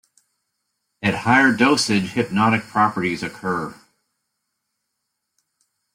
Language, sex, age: English, male, 50-59